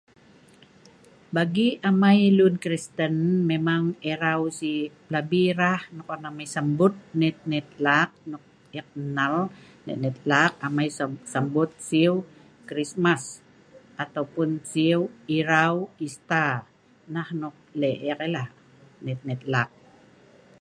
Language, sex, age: Sa'ban, female, 50-59